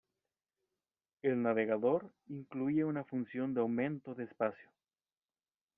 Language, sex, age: Spanish, male, 30-39